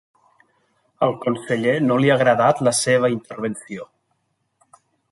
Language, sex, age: Catalan, male, 40-49